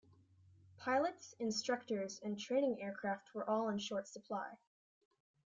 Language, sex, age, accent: English, female, under 19, United States English